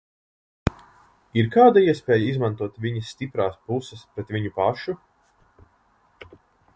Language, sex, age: Latvian, male, 19-29